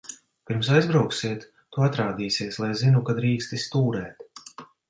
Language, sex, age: Latvian, male, 40-49